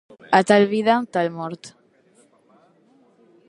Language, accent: Catalan, gironí